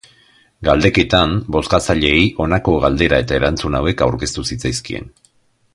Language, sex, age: Basque, male, 50-59